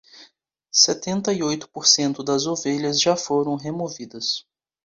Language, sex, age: Portuguese, male, 19-29